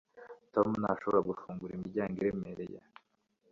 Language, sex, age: Kinyarwanda, male, 19-29